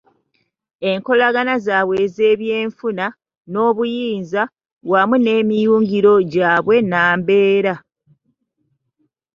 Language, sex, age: Ganda, female, 30-39